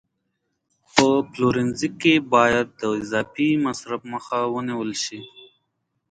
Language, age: Pashto, 19-29